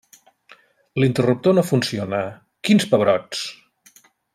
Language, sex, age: Catalan, male, 50-59